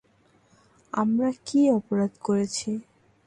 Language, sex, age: Bengali, female, 19-29